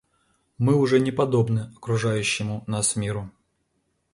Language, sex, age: Russian, male, 40-49